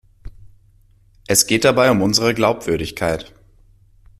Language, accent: German, Deutschland Deutsch